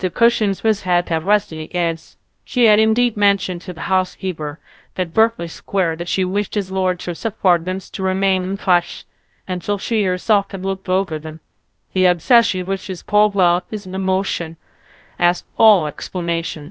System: TTS, VITS